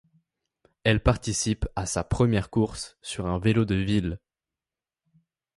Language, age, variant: French, under 19, Français de métropole